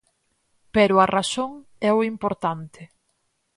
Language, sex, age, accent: Galician, female, 30-39, Atlántico (seseo e gheada)